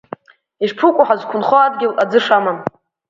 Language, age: Abkhazian, under 19